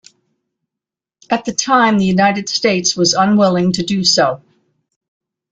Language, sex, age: English, female, 80-89